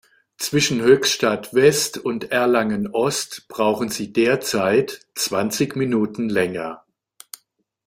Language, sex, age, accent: German, male, 60-69, Deutschland Deutsch